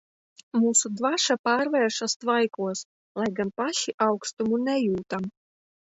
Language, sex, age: Latvian, female, 19-29